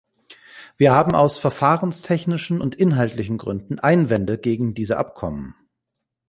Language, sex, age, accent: German, male, 40-49, Deutschland Deutsch